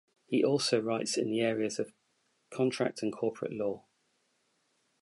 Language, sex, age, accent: English, male, 40-49, England English